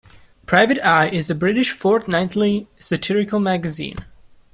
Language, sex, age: English, male, 19-29